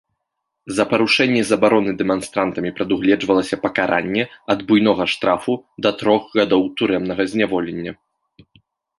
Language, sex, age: Belarusian, male, 19-29